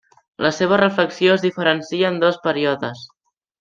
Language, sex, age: Catalan, male, under 19